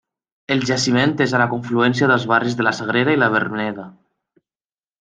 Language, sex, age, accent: Catalan, male, 19-29, valencià